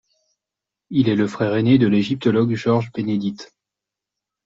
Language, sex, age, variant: French, male, 40-49, Français de métropole